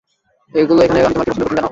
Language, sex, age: Bengali, male, under 19